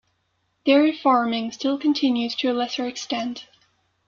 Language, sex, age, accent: English, female, 19-29, United States English